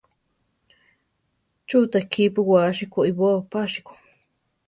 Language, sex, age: Central Tarahumara, female, 30-39